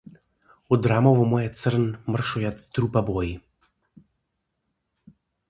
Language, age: Macedonian, 19-29